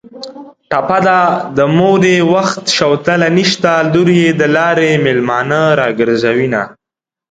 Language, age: Pashto, 19-29